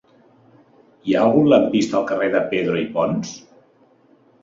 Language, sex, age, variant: Catalan, male, 40-49, Central